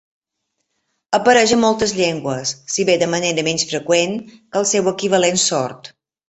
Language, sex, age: Catalan, female, 50-59